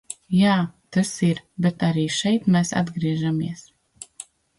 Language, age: Latvian, 30-39